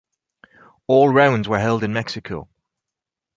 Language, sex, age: English, male, 50-59